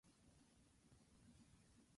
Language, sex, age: English, female, 19-29